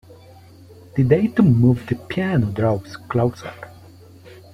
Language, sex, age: English, male, 19-29